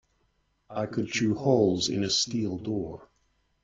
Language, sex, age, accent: English, male, 50-59, United States English